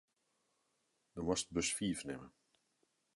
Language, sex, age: Western Frisian, male, 30-39